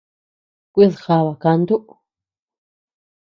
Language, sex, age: Tepeuxila Cuicatec, female, 19-29